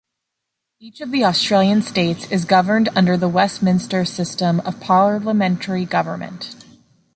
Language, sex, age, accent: English, female, 30-39, United States English